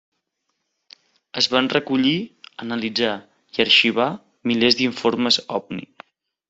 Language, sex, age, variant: Catalan, male, 19-29, Central